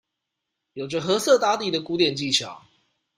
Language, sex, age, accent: Chinese, male, 30-39, 出生地：臺北市